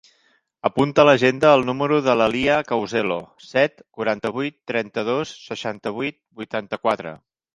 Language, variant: Catalan, Central